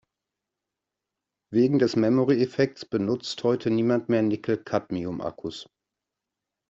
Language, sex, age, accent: German, male, 40-49, Deutschland Deutsch